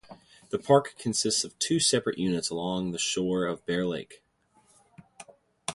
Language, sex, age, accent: English, male, 19-29, United States English